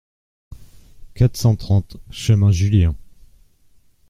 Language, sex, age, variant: French, male, 40-49, Français de métropole